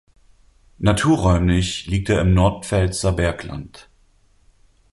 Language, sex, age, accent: German, male, 40-49, Deutschland Deutsch